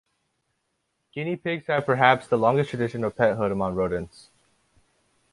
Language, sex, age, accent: English, male, under 19, United States English